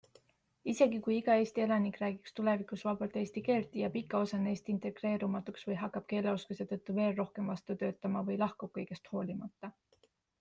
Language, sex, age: Estonian, female, 19-29